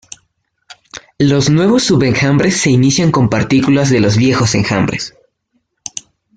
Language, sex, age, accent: Spanish, male, under 19, Andino-Pacífico: Colombia, Perú, Ecuador, oeste de Bolivia y Venezuela andina